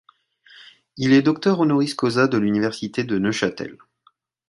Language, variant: French, Français de métropole